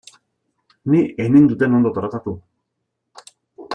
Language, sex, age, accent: Basque, male, 40-49, Mendebalekoa (Araba, Bizkaia, Gipuzkoako mendebaleko herri batzuk)